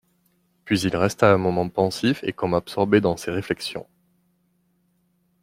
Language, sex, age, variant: French, male, 30-39, Français de métropole